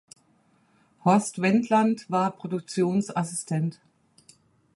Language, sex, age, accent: German, female, 50-59, Deutschland Deutsch